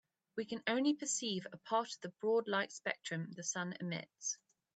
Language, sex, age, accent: English, female, 19-29, England English